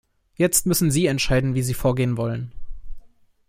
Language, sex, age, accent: German, male, 19-29, Deutschland Deutsch